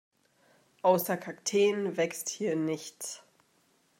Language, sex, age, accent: German, female, 19-29, Deutschland Deutsch